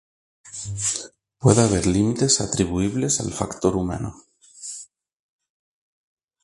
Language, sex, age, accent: Spanish, male, 30-39, España: Sur peninsular (Andalucia, Extremadura, Murcia)